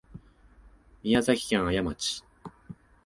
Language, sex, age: Japanese, male, 19-29